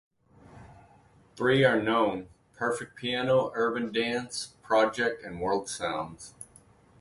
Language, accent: English, United States English